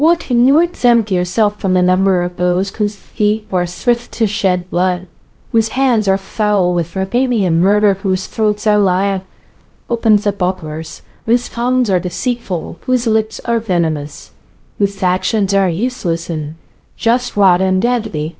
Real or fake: fake